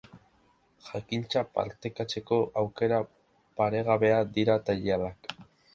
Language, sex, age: Basque, male, under 19